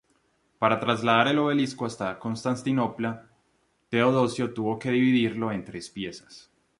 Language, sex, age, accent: Spanish, male, 19-29, Andino-Pacífico: Colombia, Perú, Ecuador, oeste de Bolivia y Venezuela andina